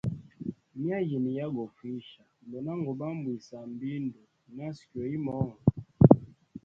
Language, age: Hemba, 19-29